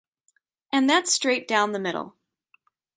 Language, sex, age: English, female, 30-39